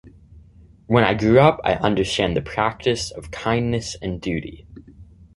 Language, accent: English, United States English